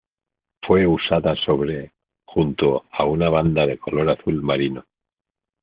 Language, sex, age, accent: Spanish, male, 50-59, España: Centro-Sur peninsular (Madrid, Toledo, Castilla-La Mancha)